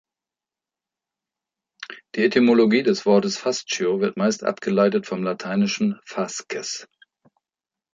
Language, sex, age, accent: German, male, 60-69, Deutschland Deutsch